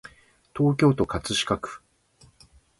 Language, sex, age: Japanese, male, 50-59